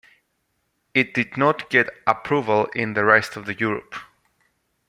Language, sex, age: English, male, 19-29